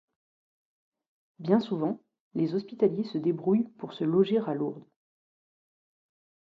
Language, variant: French, Français de métropole